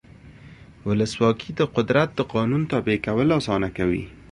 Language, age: Pashto, 19-29